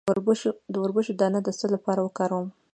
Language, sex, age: Pashto, female, 19-29